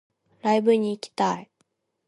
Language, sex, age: Japanese, female, 19-29